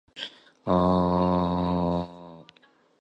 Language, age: English, 19-29